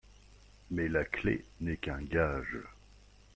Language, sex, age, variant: French, male, 50-59, Français de métropole